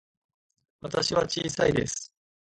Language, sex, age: Japanese, male, 19-29